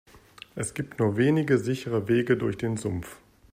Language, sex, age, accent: German, male, 40-49, Deutschland Deutsch